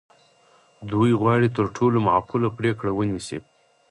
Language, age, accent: Pashto, 19-29, معیاري پښتو